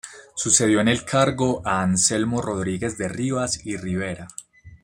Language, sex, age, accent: Spanish, male, 19-29, Caribe: Cuba, Venezuela, Puerto Rico, República Dominicana, Panamá, Colombia caribeña, México caribeño, Costa del golfo de México